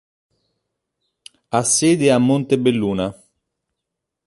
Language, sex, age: Italian, male, 40-49